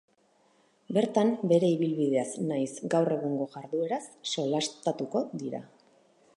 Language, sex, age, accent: Basque, female, 30-39, Mendebalekoa (Araba, Bizkaia, Gipuzkoako mendebaleko herri batzuk)